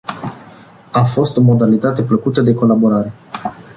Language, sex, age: Romanian, male, 19-29